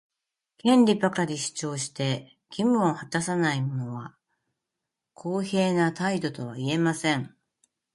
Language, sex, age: Japanese, female, 60-69